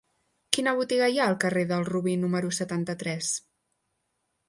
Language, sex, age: Catalan, female, 19-29